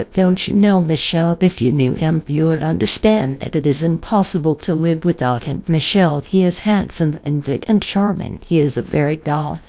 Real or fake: fake